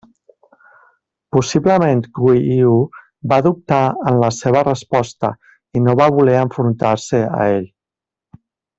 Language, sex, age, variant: Catalan, male, 40-49, Central